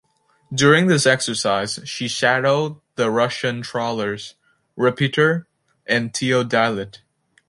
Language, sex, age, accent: English, male, 19-29, United States English